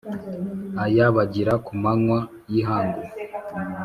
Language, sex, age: Kinyarwanda, male, 19-29